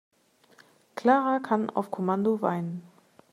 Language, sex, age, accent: German, female, 30-39, Deutschland Deutsch